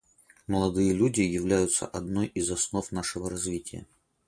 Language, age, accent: Russian, 19-29, Русский